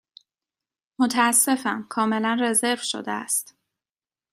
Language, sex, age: Persian, female, 19-29